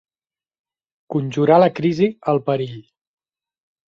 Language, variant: Catalan, Central